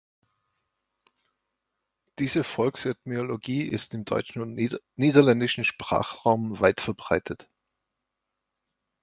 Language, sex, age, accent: German, male, 40-49, Österreichisches Deutsch